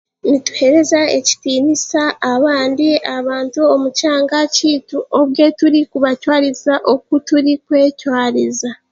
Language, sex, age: Chiga, female, 19-29